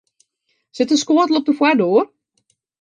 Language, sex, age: Western Frisian, female, 40-49